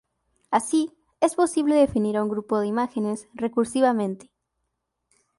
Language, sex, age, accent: Spanish, female, under 19, México